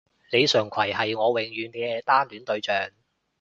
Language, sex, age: Cantonese, male, 19-29